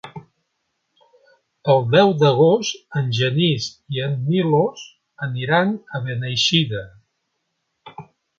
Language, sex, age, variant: Catalan, male, 60-69, Central